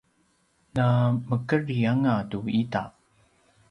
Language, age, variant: Paiwan, 30-39, pinayuanan a kinaikacedasan (東排灣語)